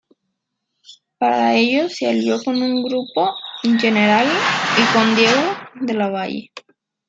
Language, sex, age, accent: Spanish, female, 19-29, México